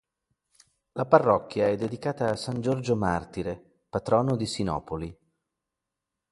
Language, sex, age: Italian, male, 40-49